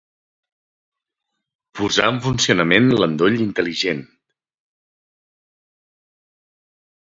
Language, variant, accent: Catalan, Septentrional, septentrional